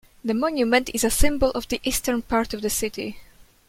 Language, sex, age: English, female, under 19